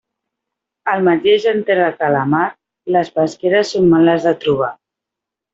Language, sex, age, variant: Catalan, female, 30-39, Central